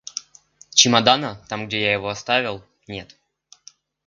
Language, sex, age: Russian, male, 19-29